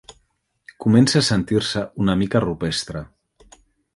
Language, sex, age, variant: Catalan, male, 40-49, Central